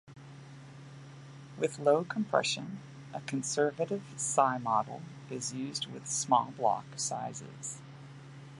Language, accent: English, United States English